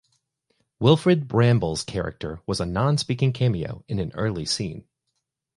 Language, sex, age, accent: English, male, 30-39, United States English